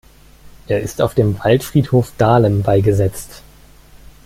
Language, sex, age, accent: German, male, 19-29, Deutschland Deutsch